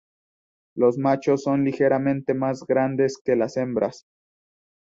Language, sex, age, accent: Spanish, male, 19-29, México